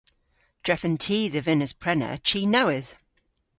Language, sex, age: Cornish, female, 40-49